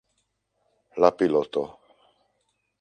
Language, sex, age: Hungarian, male, 50-59